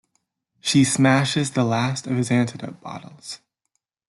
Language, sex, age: English, male, under 19